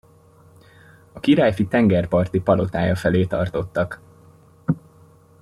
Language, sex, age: Hungarian, male, 19-29